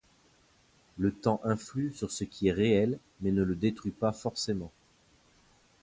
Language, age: French, 30-39